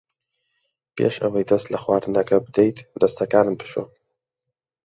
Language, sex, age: Central Kurdish, male, under 19